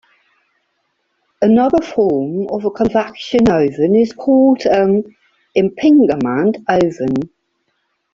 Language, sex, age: English, female, 40-49